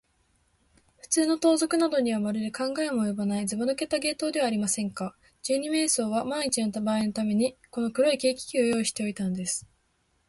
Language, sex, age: Japanese, female, 19-29